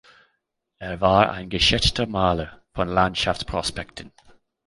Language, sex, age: German, male, 40-49